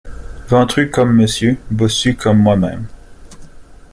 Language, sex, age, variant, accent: French, male, 19-29, Français d'Amérique du Nord, Français du Canada